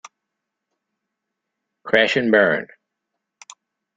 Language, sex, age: English, male, 50-59